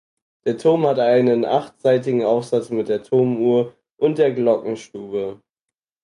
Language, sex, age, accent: German, male, under 19, Deutschland Deutsch